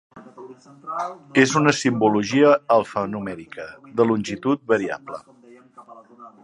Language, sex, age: Catalan, male, 50-59